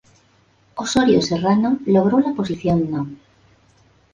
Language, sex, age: Spanish, female, 50-59